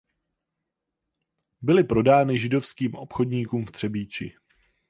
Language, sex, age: Czech, male, 19-29